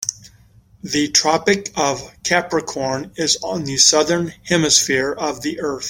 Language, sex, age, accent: English, male, 50-59, United States English